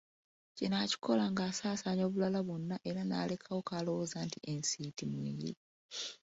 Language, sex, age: Ganda, female, 30-39